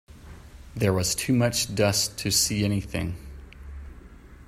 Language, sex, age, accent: English, male, 50-59, United States English